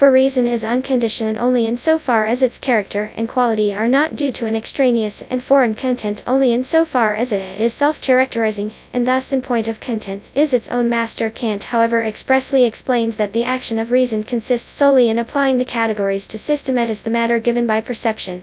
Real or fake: fake